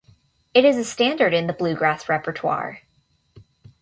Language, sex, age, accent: English, female, under 19, United States English